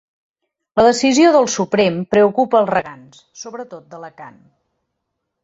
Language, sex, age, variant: Catalan, female, 40-49, Central